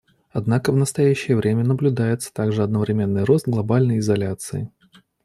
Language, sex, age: Russian, male, 30-39